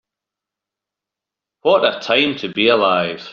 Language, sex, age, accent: English, male, 50-59, Scottish English